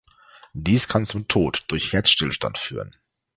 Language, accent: German, Deutschland Deutsch